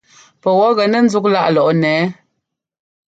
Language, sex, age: Ngomba, female, 30-39